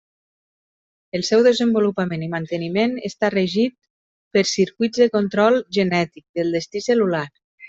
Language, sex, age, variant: Catalan, female, 30-39, Nord-Occidental